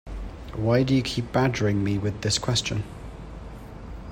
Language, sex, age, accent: English, male, 19-29, England English